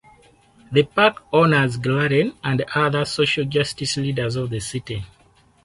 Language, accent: English, Southern African (South Africa, Zimbabwe, Namibia)